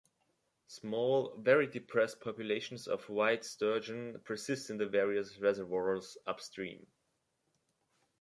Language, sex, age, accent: English, male, 19-29, United States English